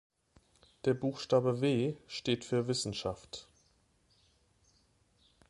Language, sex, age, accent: German, male, 30-39, Deutschland Deutsch